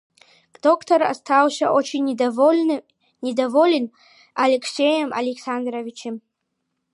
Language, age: Russian, under 19